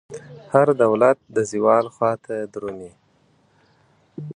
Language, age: Pashto, 30-39